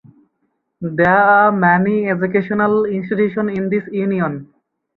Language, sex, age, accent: English, male, 19-29, England English